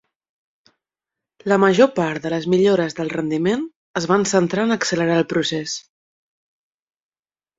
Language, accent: Catalan, Barceloní